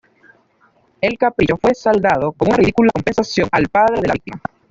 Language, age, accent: Spanish, 50-59, Caribe: Cuba, Venezuela, Puerto Rico, República Dominicana, Panamá, Colombia caribeña, México caribeño, Costa del golfo de México